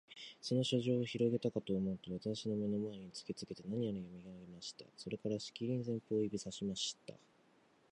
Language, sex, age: Japanese, male, 19-29